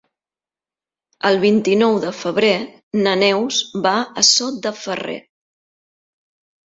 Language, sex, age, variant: Catalan, female, 40-49, Central